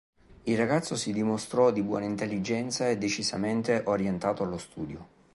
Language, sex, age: Italian, male, 30-39